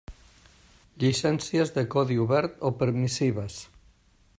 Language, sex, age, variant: Catalan, male, 60-69, Nord-Occidental